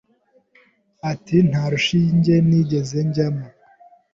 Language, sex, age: Kinyarwanda, male, 19-29